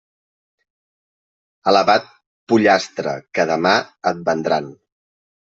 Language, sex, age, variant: Catalan, male, 30-39, Central